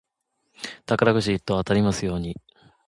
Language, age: Japanese, 19-29